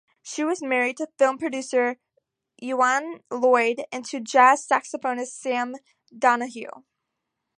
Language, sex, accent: English, female, United States English